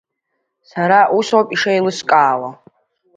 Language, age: Abkhazian, under 19